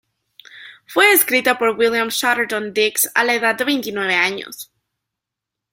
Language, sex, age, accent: Spanish, female, 19-29, México